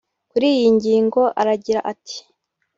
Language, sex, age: Kinyarwanda, female, 19-29